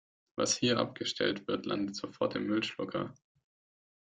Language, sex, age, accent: German, male, 19-29, Deutschland Deutsch